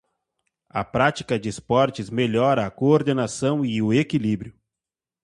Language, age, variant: Portuguese, 30-39, Portuguese (Brasil)